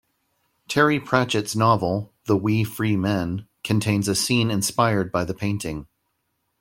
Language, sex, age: English, male, 30-39